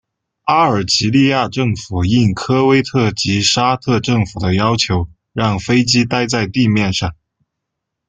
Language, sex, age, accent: Chinese, male, 19-29, 出生地：四川省